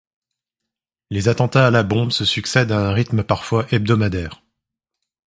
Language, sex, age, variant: French, male, 30-39, Français de métropole